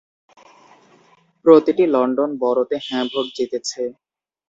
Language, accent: Bengali, Bangladeshi